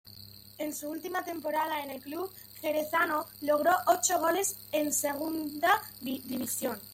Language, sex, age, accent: Spanish, female, under 19, España: Centro-Sur peninsular (Madrid, Toledo, Castilla-La Mancha)